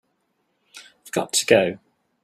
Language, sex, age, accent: English, male, 40-49, England English